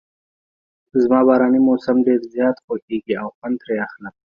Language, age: Pashto, 30-39